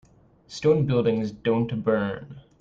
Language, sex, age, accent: English, male, 19-29, United States English